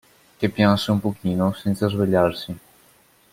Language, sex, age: Italian, male, 19-29